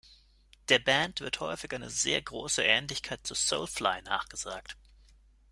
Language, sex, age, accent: German, male, 30-39, Deutschland Deutsch